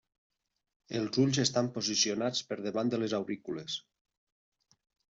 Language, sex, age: Catalan, male, 40-49